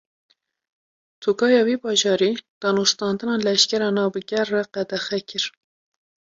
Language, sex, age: Kurdish, female, 19-29